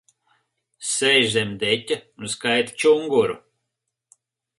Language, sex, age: Latvian, male, 50-59